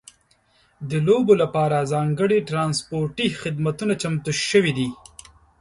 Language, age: Pashto, 19-29